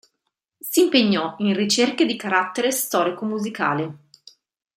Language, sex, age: Italian, female, 40-49